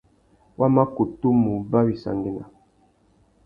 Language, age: Tuki, 40-49